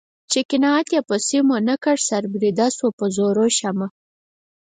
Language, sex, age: Pashto, female, under 19